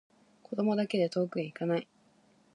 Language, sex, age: Japanese, female, 19-29